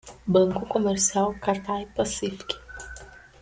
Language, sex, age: Portuguese, female, 19-29